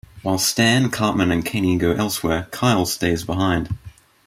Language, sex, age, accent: English, male, under 19, Australian English